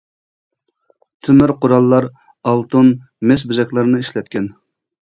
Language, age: Uyghur, 19-29